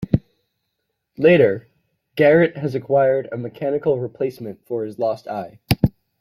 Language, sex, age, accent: English, male, 19-29, United States English